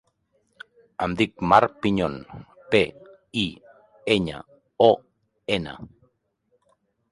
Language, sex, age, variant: Catalan, male, 40-49, Central